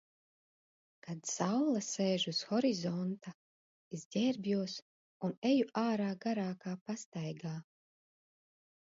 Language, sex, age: Latvian, female, 40-49